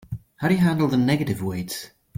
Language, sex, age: English, male, 30-39